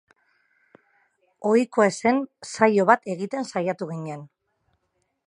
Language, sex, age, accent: Basque, female, 30-39, Mendebalekoa (Araba, Bizkaia, Gipuzkoako mendebaleko herri batzuk)